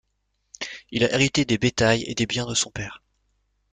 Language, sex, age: French, male, 40-49